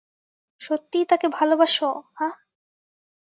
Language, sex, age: Bengali, female, 19-29